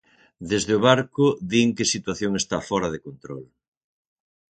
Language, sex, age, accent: Galician, male, 60-69, Atlántico (seseo e gheada)